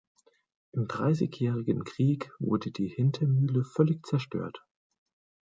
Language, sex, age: German, male, 30-39